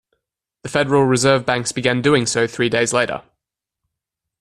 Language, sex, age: English, male, 19-29